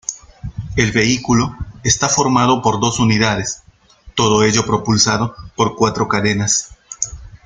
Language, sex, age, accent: Spanish, male, 40-49, Andino-Pacífico: Colombia, Perú, Ecuador, oeste de Bolivia y Venezuela andina